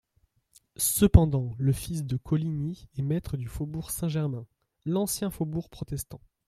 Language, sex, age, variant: French, male, under 19, Français de métropole